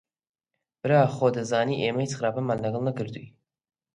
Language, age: Central Kurdish, 19-29